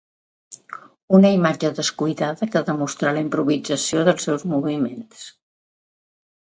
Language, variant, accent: Catalan, Central, central